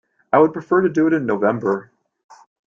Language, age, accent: English, 19-29, United States English